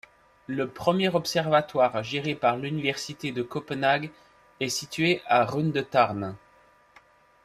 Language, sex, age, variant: French, male, 40-49, Français de métropole